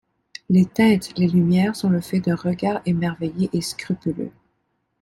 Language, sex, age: French, female, 30-39